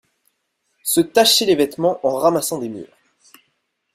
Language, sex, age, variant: French, male, 19-29, Français de métropole